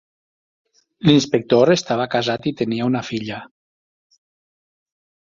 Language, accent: Catalan, valencià